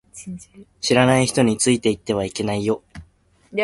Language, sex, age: Japanese, male, 19-29